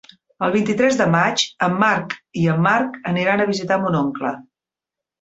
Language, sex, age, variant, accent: Catalan, female, 60-69, Central, central